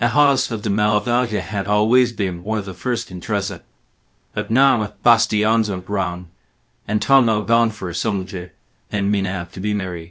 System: TTS, VITS